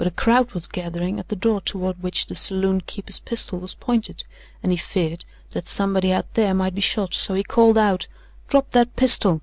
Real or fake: real